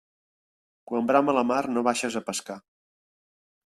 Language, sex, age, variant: Catalan, male, 50-59, Central